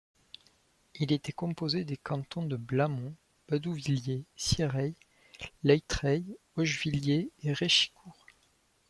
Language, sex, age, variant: French, male, 30-39, Français de métropole